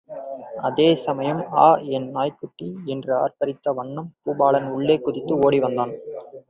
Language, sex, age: Tamil, male, 19-29